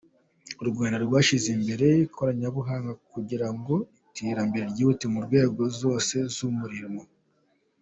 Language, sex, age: Kinyarwanda, male, 19-29